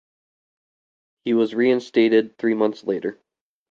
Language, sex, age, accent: English, male, 19-29, United States English